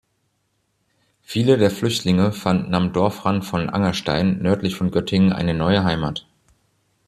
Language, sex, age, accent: German, male, 40-49, Deutschland Deutsch